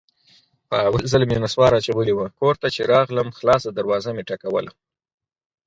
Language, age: Pashto, 30-39